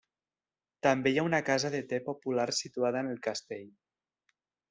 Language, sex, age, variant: Catalan, male, under 19, Septentrional